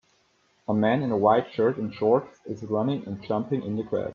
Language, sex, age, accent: English, male, 19-29, United States English